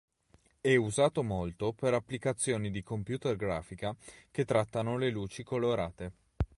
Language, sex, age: Italian, male, 30-39